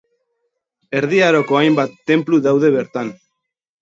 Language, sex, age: Basque, male, 30-39